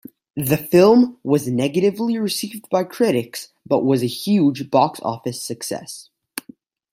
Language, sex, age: English, male, 19-29